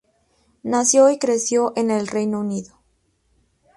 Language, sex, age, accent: Spanish, female, 19-29, México